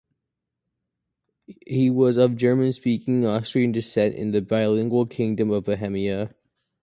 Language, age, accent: English, under 19, United States English